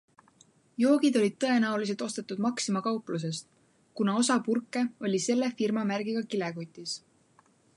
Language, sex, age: Estonian, female, 19-29